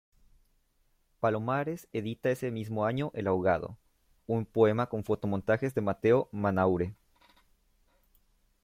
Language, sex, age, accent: Spanish, male, 19-29, México